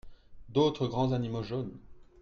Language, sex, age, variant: French, male, 30-39, Français de métropole